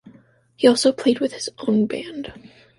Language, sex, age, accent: English, female, 19-29, United States English